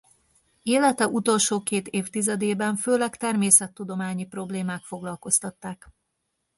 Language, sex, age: Hungarian, female, 40-49